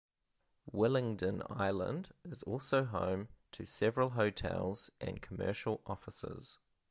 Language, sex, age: English, male, 30-39